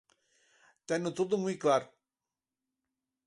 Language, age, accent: Galician, 50-59, Atlántico (seseo e gheada)